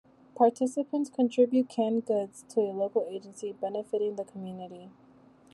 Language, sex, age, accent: English, female, 19-29, United States English